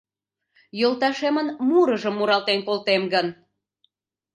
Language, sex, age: Mari, female, 40-49